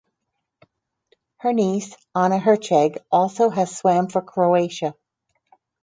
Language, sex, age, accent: English, female, 60-69, United States English